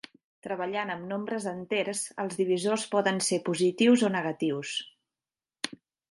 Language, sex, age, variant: Catalan, female, 40-49, Central